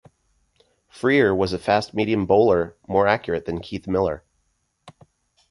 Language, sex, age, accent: English, male, 40-49, United States English